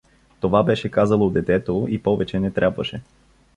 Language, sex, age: Bulgarian, male, 19-29